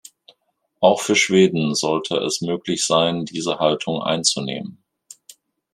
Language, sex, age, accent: German, male, 50-59, Deutschland Deutsch